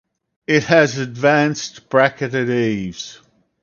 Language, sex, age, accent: English, male, 50-59, Australian English